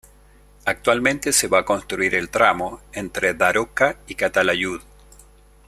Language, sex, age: Spanish, male, 50-59